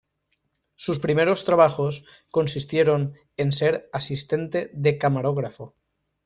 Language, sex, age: Spanish, male, 30-39